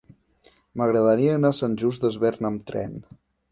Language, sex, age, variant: Catalan, male, 19-29, Central